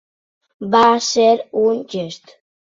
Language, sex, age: Catalan, male, 60-69